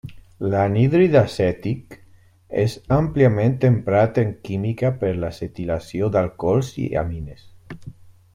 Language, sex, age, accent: Catalan, male, 40-49, valencià